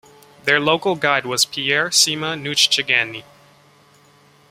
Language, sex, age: English, male, 19-29